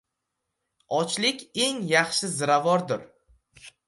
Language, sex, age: Uzbek, male, 19-29